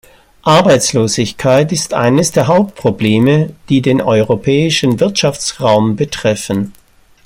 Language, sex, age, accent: German, male, 50-59, Deutschland Deutsch